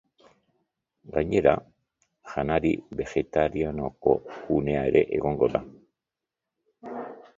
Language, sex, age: Basque, male, 60-69